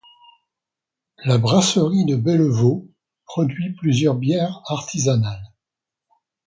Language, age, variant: French, 60-69, Français de métropole